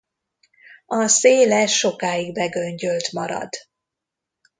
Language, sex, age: Hungarian, female, 50-59